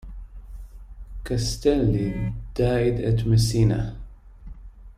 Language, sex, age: English, male, 40-49